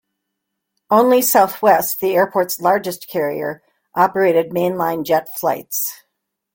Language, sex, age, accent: English, female, 70-79, United States English